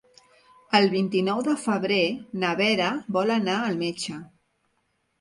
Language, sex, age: Catalan, female, 60-69